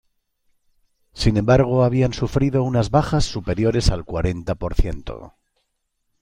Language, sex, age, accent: Spanish, male, 50-59, España: Centro-Sur peninsular (Madrid, Toledo, Castilla-La Mancha)